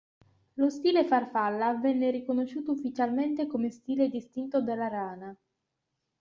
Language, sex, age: Italian, female, 19-29